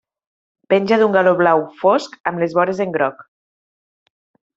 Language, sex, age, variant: Catalan, female, 30-39, Nord-Occidental